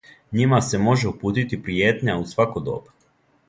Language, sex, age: Serbian, male, 19-29